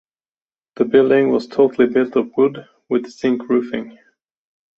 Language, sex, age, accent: English, male, 30-39, United States English